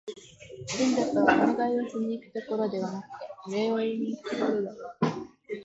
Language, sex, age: Japanese, female, 19-29